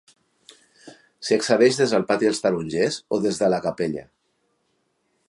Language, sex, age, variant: Catalan, male, 40-49, Central